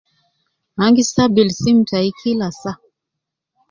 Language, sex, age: Nubi, female, 50-59